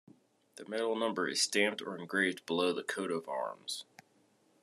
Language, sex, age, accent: English, male, 19-29, United States English